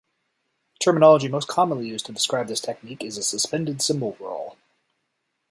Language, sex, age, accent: English, male, 30-39, Canadian English